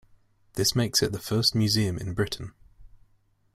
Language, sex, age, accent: English, male, 19-29, England English